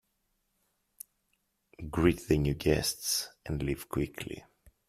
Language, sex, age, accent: English, male, 30-39, England English